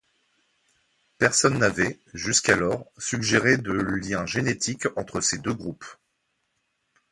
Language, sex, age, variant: French, male, 40-49, Français de métropole